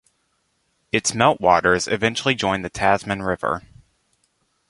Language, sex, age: English, male, under 19